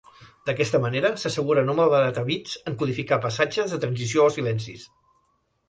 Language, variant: Catalan, Central